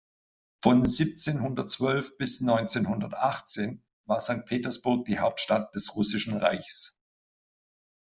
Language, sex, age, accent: German, male, 50-59, Deutschland Deutsch